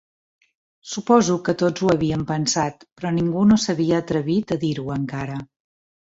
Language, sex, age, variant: Catalan, female, 50-59, Central